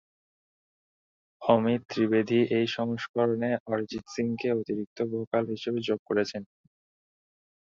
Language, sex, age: Bengali, male, 19-29